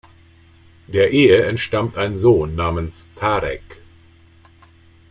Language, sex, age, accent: German, male, 50-59, Deutschland Deutsch